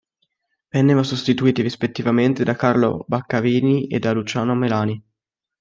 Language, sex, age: Italian, male, under 19